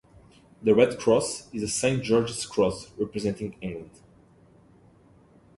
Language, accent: English, United States English